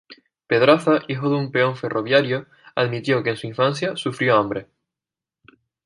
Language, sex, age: Spanish, female, 19-29